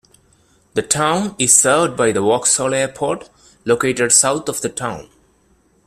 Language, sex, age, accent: English, male, 30-39, India and South Asia (India, Pakistan, Sri Lanka)